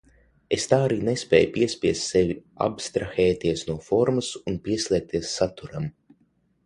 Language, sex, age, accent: Latvian, male, under 19, Vidus dialekts